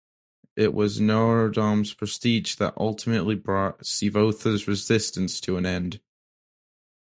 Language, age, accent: English, under 19, United States English